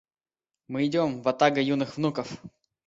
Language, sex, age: Russian, male, 19-29